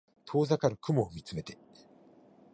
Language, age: Japanese, 30-39